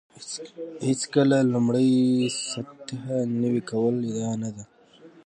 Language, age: Pashto, 19-29